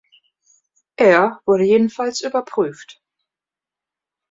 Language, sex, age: German, female, 50-59